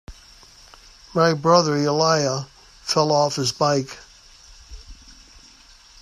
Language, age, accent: English, 40-49, United States English